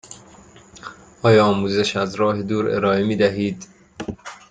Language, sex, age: Persian, male, 19-29